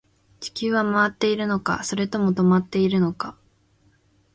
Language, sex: Japanese, female